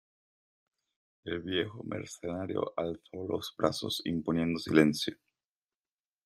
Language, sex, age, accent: Spanish, male, 19-29, Caribe: Cuba, Venezuela, Puerto Rico, República Dominicana, Panamá, Colombia caribeña, México caribeño, Costa del golfo de México